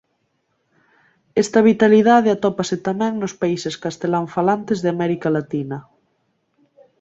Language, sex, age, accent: Galician, female, 19-29, Central (gheada)